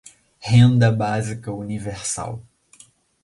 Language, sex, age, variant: Portuguese, male, under 19, Portuguese (Brasil)